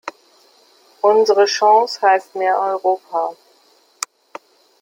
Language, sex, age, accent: German, female, 50-59, Deutschland Deutsch